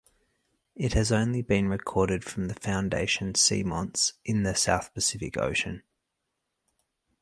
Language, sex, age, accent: English, male, 30-39, Australian English